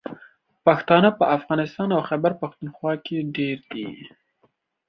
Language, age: Pashto, under 19